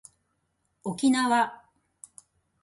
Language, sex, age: Japanese, female, 60-69